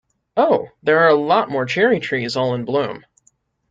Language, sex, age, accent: English, male, 19-29, United States English